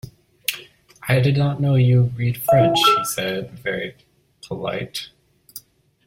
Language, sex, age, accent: English, male, 19-29, United States English